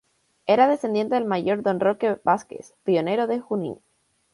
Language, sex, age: Spanish, female, 19-29